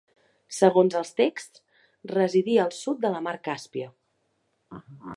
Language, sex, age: Catalan, female, 30-39